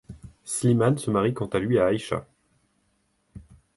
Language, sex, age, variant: French, male, 19-29, Français de métropole